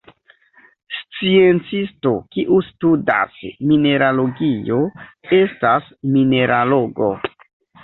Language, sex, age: Esperanto, male, 30-39